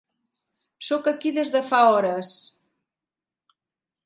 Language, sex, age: Catalan, female, 60-69